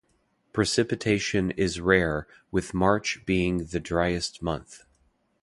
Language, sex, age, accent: English, male, 30-39, United States English